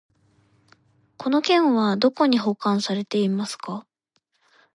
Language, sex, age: Japanese, female, under 19